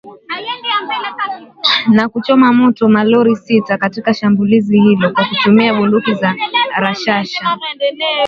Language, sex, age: Swahili, female, 19-29